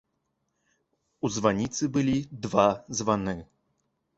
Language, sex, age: Belarusian, male, 19-29